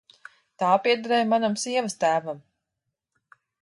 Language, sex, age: Latvian, female, 30-39